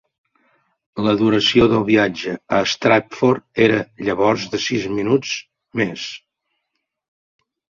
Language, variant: Catalan, Septentrional